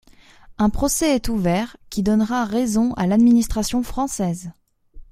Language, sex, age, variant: French, female, 19-29, Français de métropole